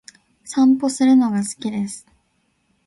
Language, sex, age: Japanese, female, under 19